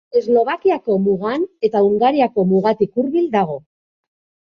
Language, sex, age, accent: Basque, female, 50-59, Mendebalekoa (Araba, Bizkaia, Gipuzkoako mendebaleko herri batzuk)